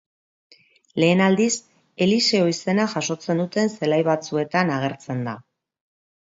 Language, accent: Basque, Mendebalekoa (Araba, Bizkaia, Gipuzkoako mendebaleko herri batzuk)